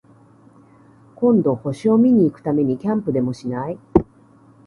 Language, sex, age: Japanese, female, 40-49